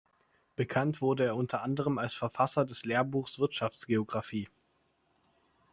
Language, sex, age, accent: German, male, 19-29, Deutschland Deutsch